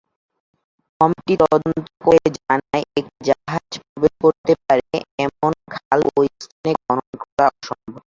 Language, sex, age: Bengali, male, 19-29